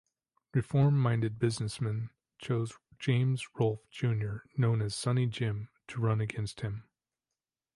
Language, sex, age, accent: English, male, 40-49, United States English